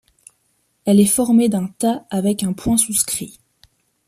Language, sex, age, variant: French, female, 19-29, Français de métropole